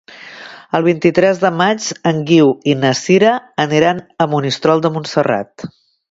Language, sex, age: Catalan, female, 50-59